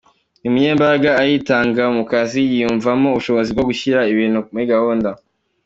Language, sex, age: Kinyarwanda, male, under 19